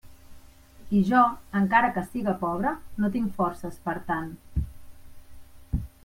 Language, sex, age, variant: Catalan, female, 30-39, Central